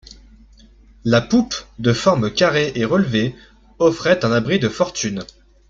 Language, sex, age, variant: French, male, 19-29, Français de métropole